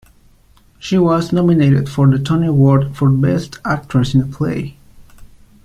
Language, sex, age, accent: English, male, 19-29, United States English